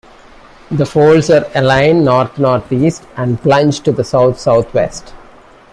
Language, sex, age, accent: English, male, 40-49, India and South Asia (India, Pakistan, Sri Lanka)